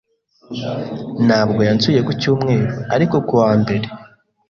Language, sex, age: Kinyarwanda, male, 19-29